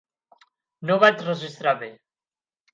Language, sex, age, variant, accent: Catalan, male, 19-29, Central, central